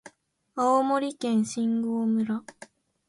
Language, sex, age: Japanese, female, 19-29